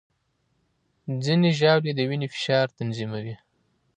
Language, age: Pashto, 30-39